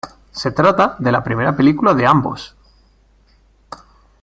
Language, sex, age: Spanish, male, 40-49